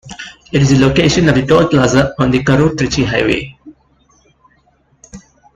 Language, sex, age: English, male, 19-29